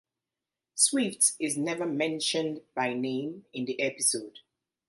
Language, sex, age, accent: English, female, 30-39, England English